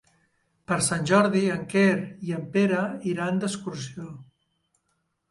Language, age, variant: Catalan, 50-59, Central